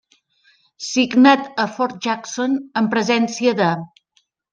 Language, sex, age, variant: Catalan, female, 50-59, Central